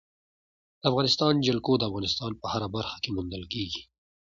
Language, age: Pashto, 19-29